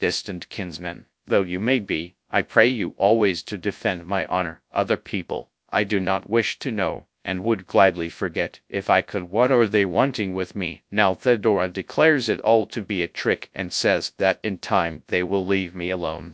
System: TTS, GradTTS